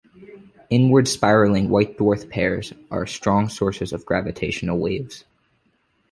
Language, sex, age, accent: English, male, 19-29, United States English